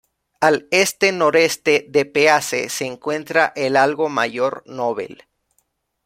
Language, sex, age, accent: Spanish, male, 19-29, México